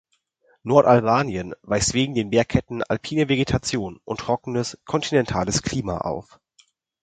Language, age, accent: German, under 19, Deutschland Deutsch